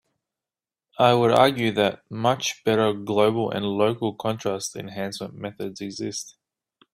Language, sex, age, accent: English, male, 30-39, Australian English